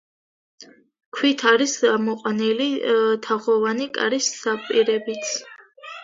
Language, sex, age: Georgian, female, under 19